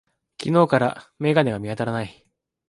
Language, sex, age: Japanese, male, 19-29